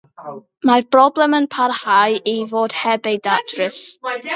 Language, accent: Welsh, Y Deyrnas Unedig Cymraeg